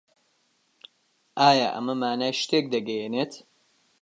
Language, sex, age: Central Kurdish, male, 19-29